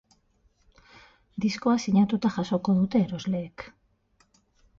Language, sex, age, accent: Basque, female, 40-49, Mendebalekoa (Araba, Bizkaia, Gipuzkoako mendebaleko herri batzuk); Batua